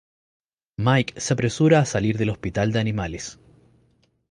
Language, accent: Spanish, Chileno: Chile, Cuyo